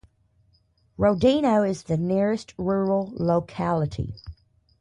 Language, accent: English, United States English